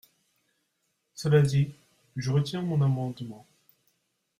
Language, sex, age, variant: French, male, 19-29, Français de métropole